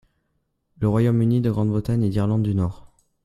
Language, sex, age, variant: French, male, under 19, Français de métropole